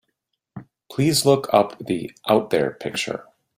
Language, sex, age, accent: English, male, 40-49, United States English